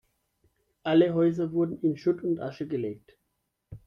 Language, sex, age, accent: German, male, 19-29, Deutschland Deutsch